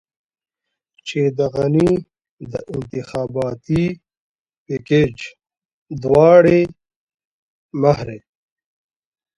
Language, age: Pashto, 19-29